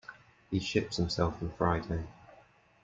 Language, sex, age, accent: English, male, under 19, England English